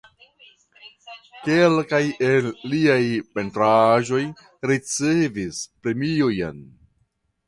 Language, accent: Esperanto, Internacia